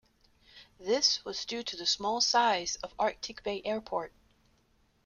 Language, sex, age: English, female, 30-39